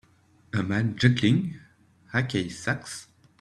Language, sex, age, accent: English, male, 19-29, England English